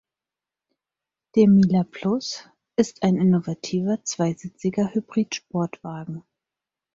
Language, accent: German, Deutschland Deutsch